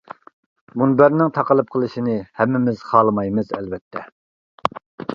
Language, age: Uyghur, 30-39